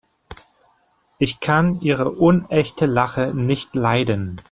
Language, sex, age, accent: German, male, 30-39, Deutschland Deutsch